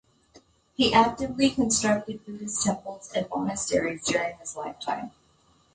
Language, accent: English, United States English